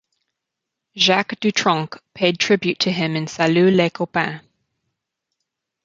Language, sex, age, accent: English, female, 30-39, United States English